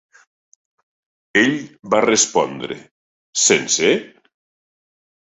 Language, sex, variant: Catalan, male, Nord-Occidental